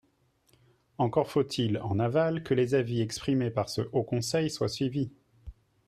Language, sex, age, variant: French, male, 40-49, Français de métropole